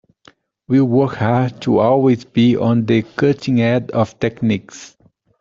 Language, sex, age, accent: English, male, 30-39, United States English